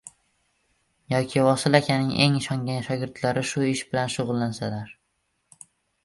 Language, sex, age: Uzbek, male, under 19